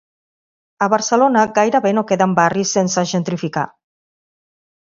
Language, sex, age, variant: Catalan, female, 40-49, Central